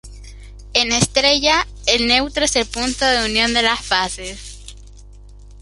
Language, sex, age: Spanish, male, under 19